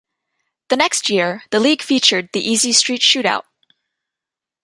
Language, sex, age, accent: English, female, 19-29, United States English